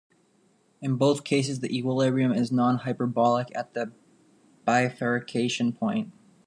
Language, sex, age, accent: English, male, 19-29, United States English